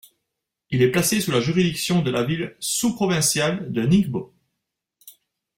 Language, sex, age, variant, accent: French, male, 30-39, Français d'Europe, Français de Suisse